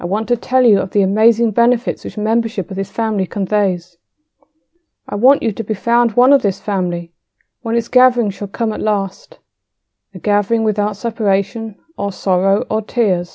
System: none